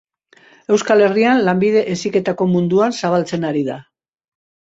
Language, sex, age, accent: Basque, female, 70-79, Mendebalekoa (Araba, Bizkaia, Gipuzkoako mendebaleko herri batzuk)